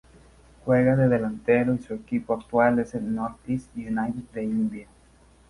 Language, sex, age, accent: Spanish, male, 19-29, México